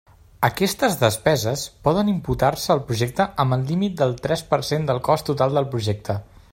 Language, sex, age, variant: Catalan, male, 19-29, Central